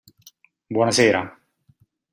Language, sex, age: Italian, male, 40-49